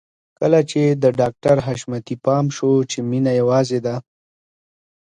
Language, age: Pashto, 30-39